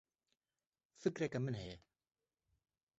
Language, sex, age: Kurdish, male, 19-29